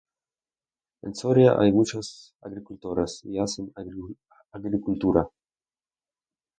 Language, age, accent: Spanish, under 19, España: Norte peninsular (Asturias, Castilla y León, Cantabria, País Vasco, Navarra, Aragón, La Rioja, Guadalajara, Cuenca)